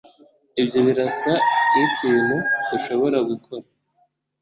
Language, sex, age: Kinyarwanda, male, 19-29